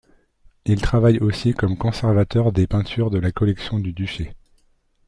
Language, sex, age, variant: French, male, 40-49, Français de métropole